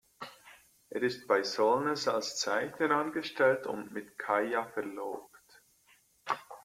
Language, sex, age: German, male, 40-49